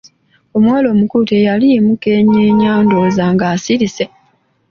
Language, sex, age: Ganda, female, 19-29